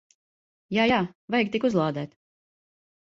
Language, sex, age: Latvian, female, 30-39